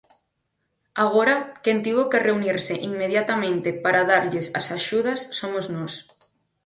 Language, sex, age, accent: Galician, female, 19-29, Normativo (estándar)